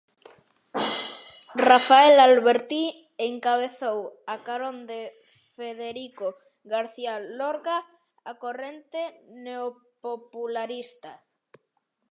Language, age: Galician, under 19